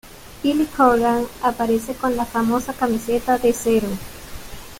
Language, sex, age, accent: Spanish, female, 30-39, Caribe: Cuba, Venezuela, Puerto Rico, República Dominicana, Panamá, Colombia caribeña, México caribeño, Costa del golfo de México